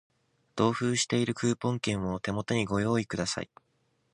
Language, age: Japanese, 19-29